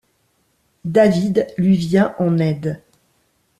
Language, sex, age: French, female, 40-49